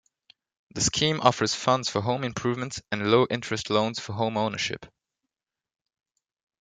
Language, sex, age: English, male, 19-29